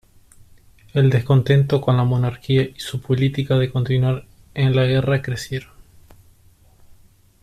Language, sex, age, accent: Spanish, male, 19-29, Rioplatense: Argentina, Uruguay, este de Bolivia, Paraguay